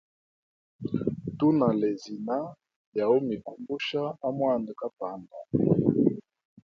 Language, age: Hemba, 40-49